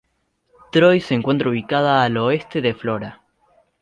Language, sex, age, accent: Spanish, male, under 19, México